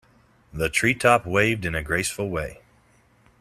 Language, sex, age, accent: English, male, 30-39, United States English